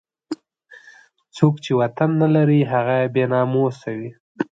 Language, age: Pashto, 19-29